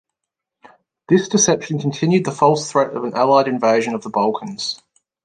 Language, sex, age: English, male, 30-39